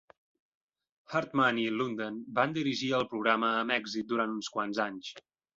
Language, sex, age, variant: Catalan, male, 19-29, Central